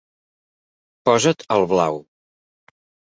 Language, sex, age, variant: Catalan, male, 40-49, Central